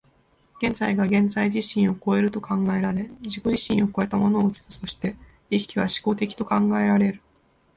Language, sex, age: Japanese, female, 19-29